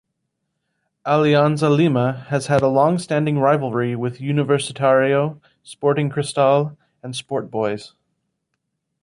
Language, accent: English, United States English